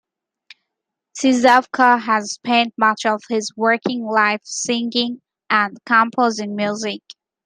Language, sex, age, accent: English, female, 19-29, United States English